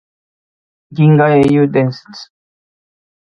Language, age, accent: Japanese, 50-59, 標準語